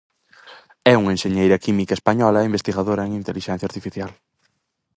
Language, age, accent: Galician, under 19, Central (gheada); Oriental (común en zona oriental)